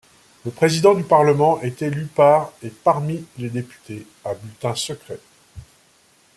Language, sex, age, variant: French, male, 50-59, Français de métropole